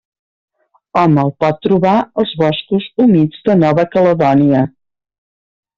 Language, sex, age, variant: Catalan, female, 50-59, Septentrional